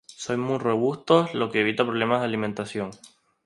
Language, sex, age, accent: Spanish, male, 19-29, España: Islas Canarias